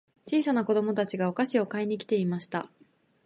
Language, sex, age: Japanese, female, 19-29